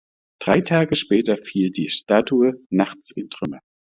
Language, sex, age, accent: German, male, 50-59, Deutschland Deutsch